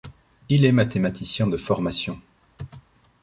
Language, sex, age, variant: French, male, 40-49, Français de métropole